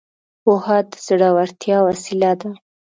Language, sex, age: Pashto, female, 19-29